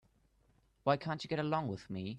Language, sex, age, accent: English, male, under 19, England English